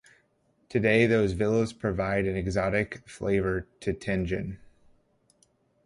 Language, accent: English, United States English